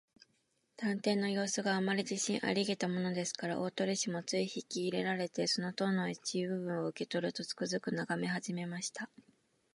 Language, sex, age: Japanese, female, 19-29